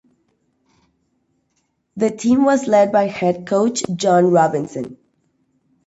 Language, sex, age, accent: English, female, 30-39, United States English